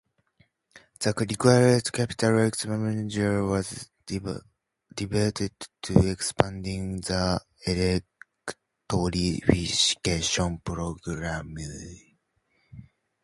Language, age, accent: English, 19-29, United States English